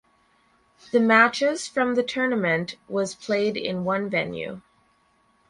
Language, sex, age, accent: English, female, 30-39, Canadian English